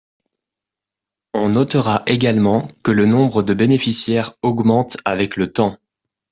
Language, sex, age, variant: French, male, 19-29, Français de métropole